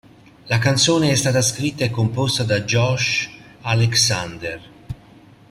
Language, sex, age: Italian, male, 40-49